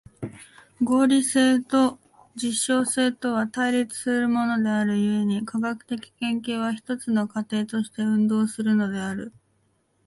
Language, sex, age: Japanese, female, 19-29